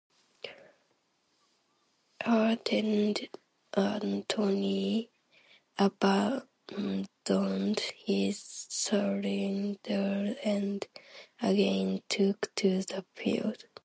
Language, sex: English, female